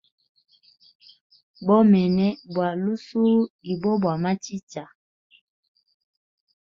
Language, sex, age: Hemba, female, 30-39